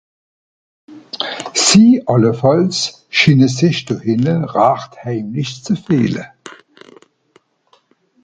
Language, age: Swiss German, 60-69